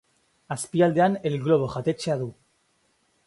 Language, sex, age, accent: Basque, male, under 19, Mendebalekoa (Araba, Bizkaia, Gipuzkoako mendebaleko herri batzuk)